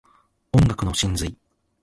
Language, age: Japanese, 40-49